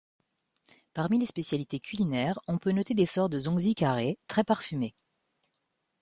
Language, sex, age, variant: French, female, 40-49, Français de métropole